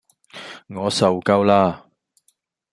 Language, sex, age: Cantonese, male, 40-49